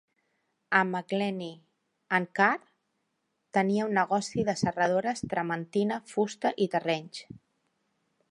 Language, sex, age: Catalan, female, 40-49